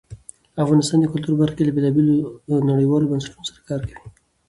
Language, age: Pashto, 19-29